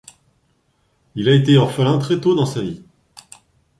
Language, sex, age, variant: French, male, 40-49, Français de métropole